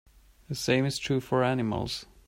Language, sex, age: English, male, 19-29